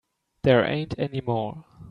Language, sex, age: English, male, 19-29